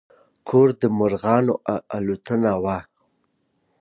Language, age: Pashto, 30-39